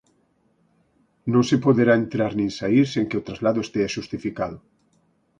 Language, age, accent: Galician, 50-59, Central (gheada)